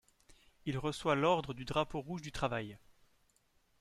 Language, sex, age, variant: French, male, 40-49, Français de métropole